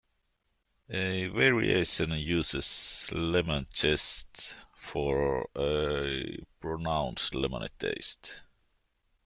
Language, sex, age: English, male, 40-49